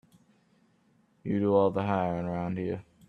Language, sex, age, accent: English, male, under 19, United States English